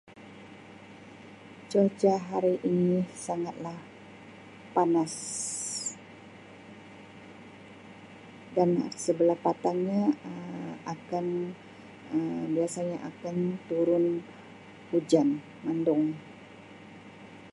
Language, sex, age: Sabah Malay, female, 60-69